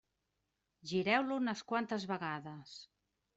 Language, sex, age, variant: Catalan, female, 40-49, Central